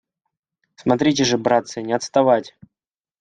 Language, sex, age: Russian, male, 19-29